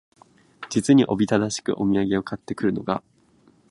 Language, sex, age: Japanese, male, 19-29